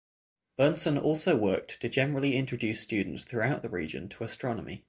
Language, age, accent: English, 19-29, England English; Northern English